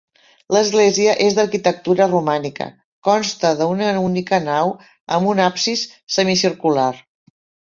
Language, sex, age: Catalan, female, 60-69